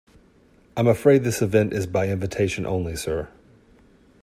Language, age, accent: English, 30-39, United States English